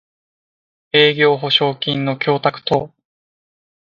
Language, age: Japanese, 19-29